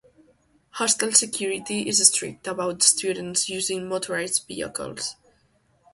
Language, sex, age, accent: English, female, 19-29, United States English